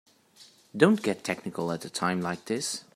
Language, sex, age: English, male, 30-39